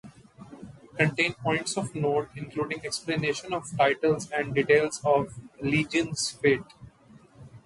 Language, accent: English, India and South Asia (India, Pakistan, Sri Lanka)